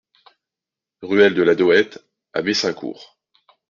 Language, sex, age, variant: French, male, 19-29, Français de métropole